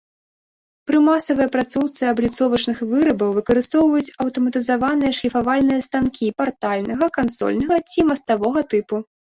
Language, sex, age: Belarusian, female, 19-29